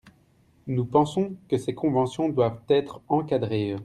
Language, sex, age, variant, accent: French, male, 30-39, Français d'Europe, Français de Belgique